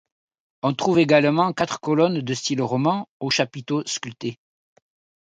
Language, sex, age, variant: French, male, 60-69, Français de métropole